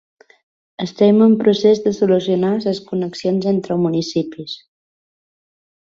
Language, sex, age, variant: Catalan, female, 19-29, Balear